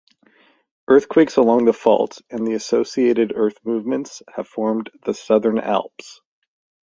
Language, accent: English, Canadian English